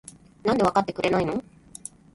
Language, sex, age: Japanese, female, 30-39